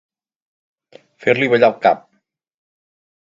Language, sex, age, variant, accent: Catalan, male, 30-39, Central, gironí